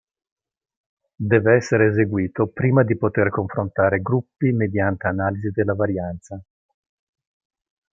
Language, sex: Italian, male